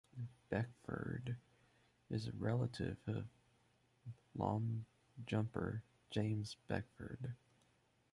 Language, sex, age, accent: English, male, 19-29, United States English